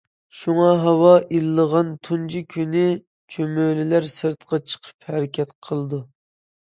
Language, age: Uyghur, 19-29